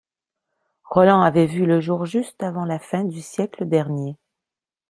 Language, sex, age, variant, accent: French, female, 40-49, Français d'Amérique du Nord, Français du Canada